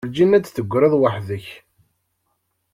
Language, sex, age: Kabyle, male, 19-29